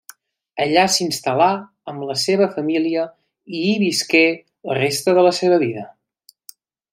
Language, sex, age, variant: Catalan, male, 19-29, Central